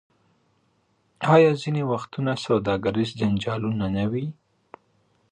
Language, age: Pashto, 30-39